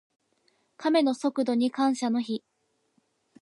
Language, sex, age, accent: Japanese, female, under 19, 標準語